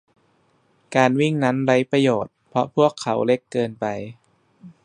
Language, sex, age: Thai, male, 30-39